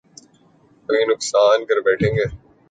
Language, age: Urdu, 19-29